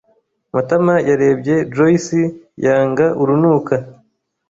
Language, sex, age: Kinyarwanda, male, 19-29